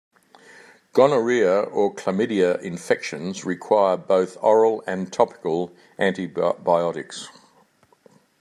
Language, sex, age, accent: English, male, 70-79, Australian English